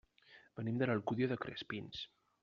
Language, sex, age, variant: Catalan, male, 30-39, Central